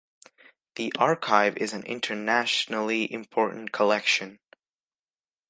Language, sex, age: English, male, under 19